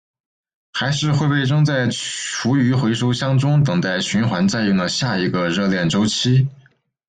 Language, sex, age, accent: Chinese, male, 19-29, 出生地：山东省